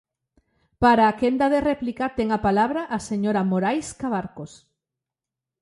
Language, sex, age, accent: Galician, female, 40-49, Normativo (estándar)